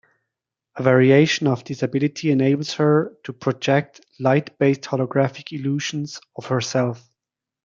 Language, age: English, 30-39